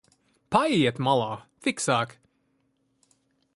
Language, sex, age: Latvian, male, 30-39